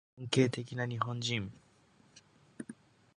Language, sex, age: Japanese, male, 19-29